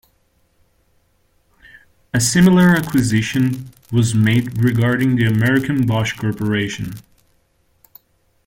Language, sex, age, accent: English, male, 19-29, United States English